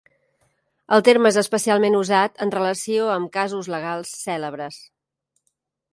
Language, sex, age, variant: Catalan, female, 40-49, Central